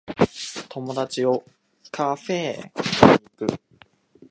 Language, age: Japanese, 19-29